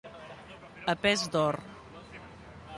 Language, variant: Catalan, Central